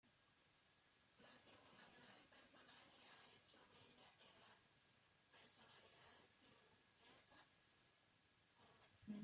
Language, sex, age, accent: Spanish, female, 30-39, Caribe: Cuba, Venezuela, Puerto Rico, República Dominicana, Panamá, Colombia caribeña, México caribeño, Costa del golfo de México